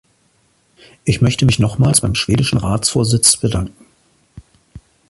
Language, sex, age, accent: German, male, 40-49, Deutschland Deutsch